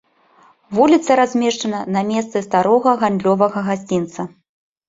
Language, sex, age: Belarusian, female, 30-39